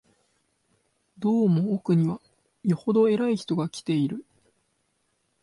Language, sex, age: Japanese, male, 19-29